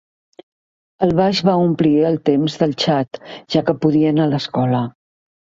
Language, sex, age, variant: Catalan, female, 70-79, Central